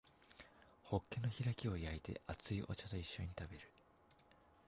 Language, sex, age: Japanese, male, 19-29